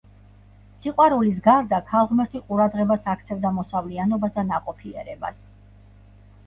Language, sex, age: Georgian, female, 40-49